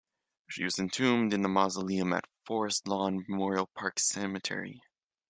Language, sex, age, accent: English, male, 19-29, United States English